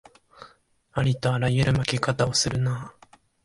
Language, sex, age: Japanese, male, 19-29